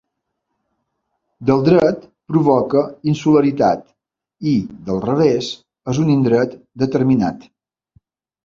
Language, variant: Catalan, Balear